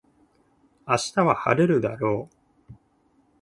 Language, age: Japanese, 19-29